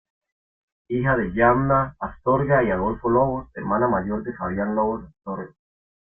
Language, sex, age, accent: Spanish, male, 19-29, América central